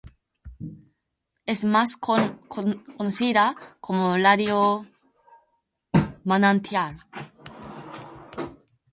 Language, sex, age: Spanish, female, 19-29